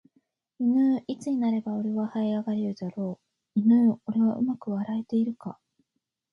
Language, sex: Japanese, female